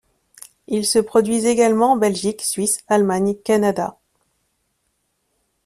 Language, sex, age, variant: French, female, 30-39, Français de métropole